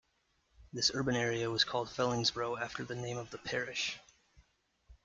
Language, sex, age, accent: English, male, 19-29, United States English